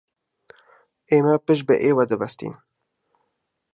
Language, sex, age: Central Kurdish, male, 19-29